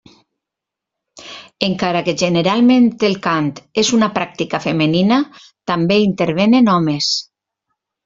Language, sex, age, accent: Catalan, female, 50-59, valencià